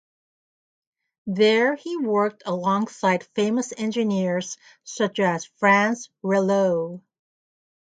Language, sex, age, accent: English, female, 50-59, United States English